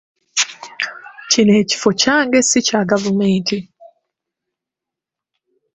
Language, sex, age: Ganda, female, 30-39